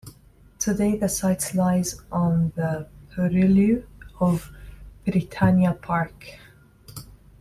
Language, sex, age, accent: English, female, 30-39, United States English